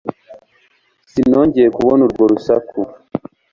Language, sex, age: Kinyarwanda, male, 19-29